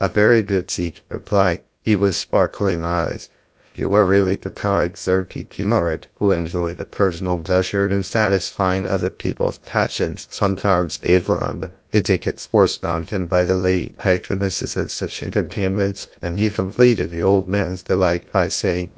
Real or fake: fake